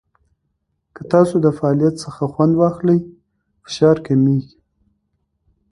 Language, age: Pashto, 19-29